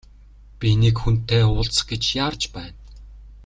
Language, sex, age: Mongolian, male, 19-29